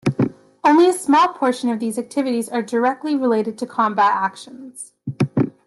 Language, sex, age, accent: English, female, 19-29, Canadian English